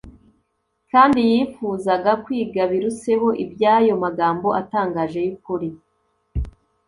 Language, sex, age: Kinyarwanda, female, 19-29